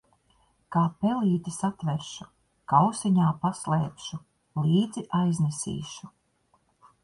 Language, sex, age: Latvian, female, 50-59